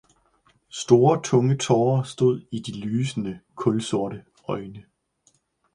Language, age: Danish, 40-49